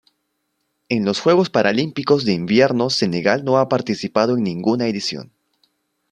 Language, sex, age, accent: Spanish, male, 19-29, Andino-Pacífico: Colombia, Perú, Ecuador, oeste de Bolivia y Venezuela andina